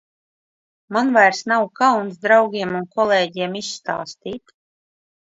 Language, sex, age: Latvian, female, 40-49